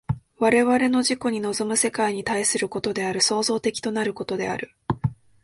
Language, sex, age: Japanese, female, under 19